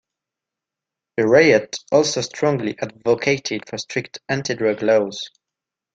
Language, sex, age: English, male, 19-29